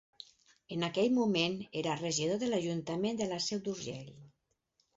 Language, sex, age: Catalan, female, 50-59